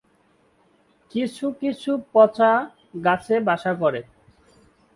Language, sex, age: Bengali, male, 19-29